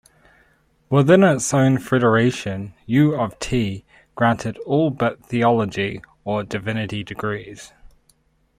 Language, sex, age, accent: English, male, 30-39, New Zealand English